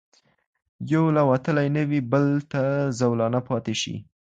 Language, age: Pashto, under 19